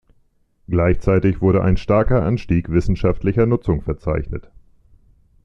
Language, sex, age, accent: German, male, 40-49, Deutschland Deutsch